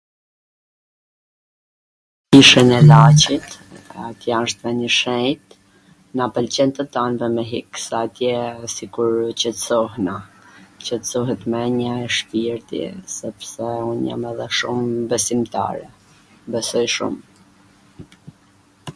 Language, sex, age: Gheg Albanian, female, 40-49